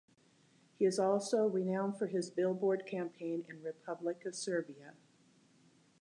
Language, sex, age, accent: English, female, 60-69, United States English